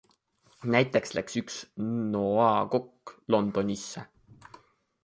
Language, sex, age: Estonian, male, 19-29